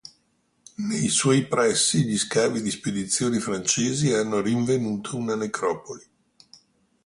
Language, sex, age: Italian, male, 60-69